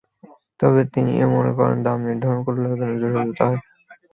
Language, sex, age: Bengali, male, 19-29